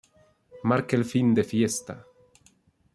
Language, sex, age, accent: Spanish, male, 40-49, México